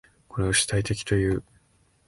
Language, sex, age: Japanese, male, 19-29